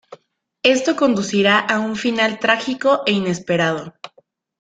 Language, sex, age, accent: Spanish, female, 19-29, México